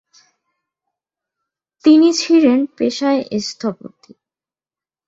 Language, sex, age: Bengali, female, 19-29